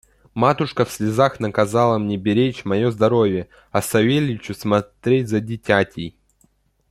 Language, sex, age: Russian, male, under 19